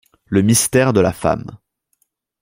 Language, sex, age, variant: French, male, under 19, Français de métropole